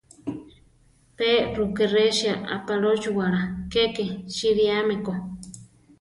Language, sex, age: Central Tarahumara, female, 30-39